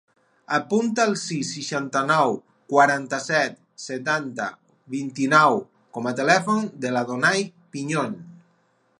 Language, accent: Catalan, valencià